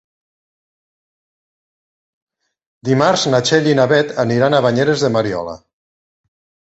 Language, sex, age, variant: Catalan, male, 50-59, Nord-Occidental